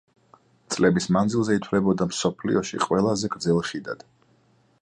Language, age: Georgian, 40-49